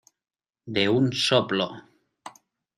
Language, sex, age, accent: Spanish, male, 30-39, España: Norte peninsular (Asturias, Castilla y León, Cantabria, País Vasco, Navarra, Aragón, La Rioja, Guadalajara, Cuenca)